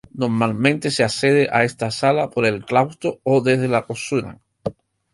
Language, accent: Spanish, Caribe: Cuba, Venezuela, Puerto Rico, República Dominicana, Panamá, Colombia caribeña, México caribeño, Costa del golfo de México